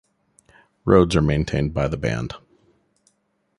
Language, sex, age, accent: English, male, 40-49, United States English